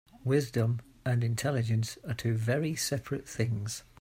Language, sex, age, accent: English, male, 40-49, England English